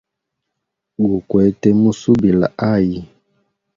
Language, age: Hemba, 19-29